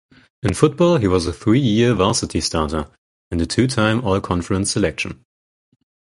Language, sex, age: English, male, 19-29